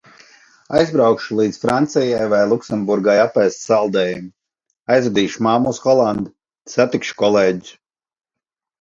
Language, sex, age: Latvian, male, 40-49